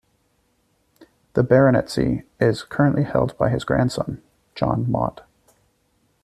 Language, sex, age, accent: English, male, 40-49, Canadian English